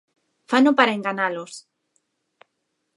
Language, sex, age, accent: Galician, female, 30-39, Normativo (estándar)